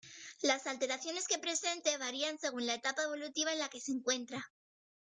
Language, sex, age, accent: Spanish, female, under 19, España: Norte peninsular (Asturias, Castilla y León, Cantabria, País Vasco, Navarra, Aragón, La Rioja, Guadalajara, Cuenca)